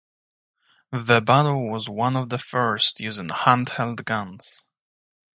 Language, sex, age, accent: English, male, 19-29, England English